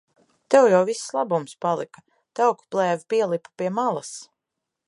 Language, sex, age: Latvian, female, 40-49